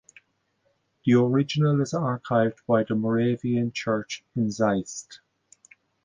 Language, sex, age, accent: English, male, 50-59, Irish English